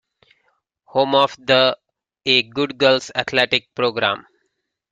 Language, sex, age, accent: English, male, 40-49, United States English